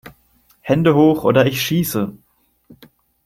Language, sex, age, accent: German, male, 30-39, Deutschland Deutsch